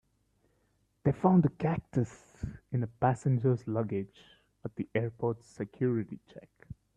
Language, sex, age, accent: English, male, 19-29, India and South Asia (India, Pakistan, Sri Lanka)